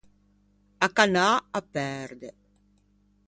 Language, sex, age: Ligurian, female, 60-69